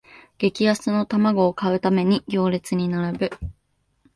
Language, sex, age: Japanese, female, 19-29